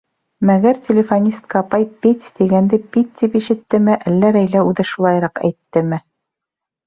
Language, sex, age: Bashkir, female, 40-49